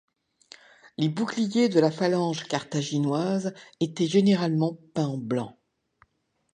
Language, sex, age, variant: French, female, 60-69, Français de métropole